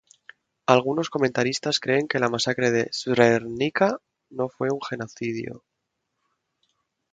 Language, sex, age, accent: Spanish, male, 19-29, España: Centro-Sur peninsular (Madrid, Toledo, Castilla-La Mancha)